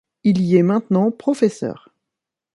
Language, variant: French, Français de métropole